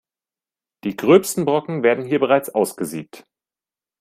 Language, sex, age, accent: German, male, 19-29, Deutschland Deutsch